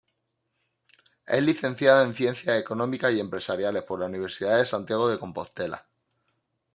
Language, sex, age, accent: Spanish, male, 30-39, España: Sur peninsular (Andalucia, Extremadura, Murcia)